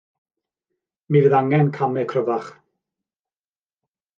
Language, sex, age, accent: Welsh, male, 40-49, Y Deyrnas Unedig Cymraeg